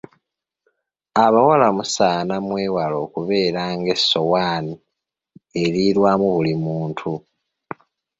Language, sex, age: Ganda, male, 19-29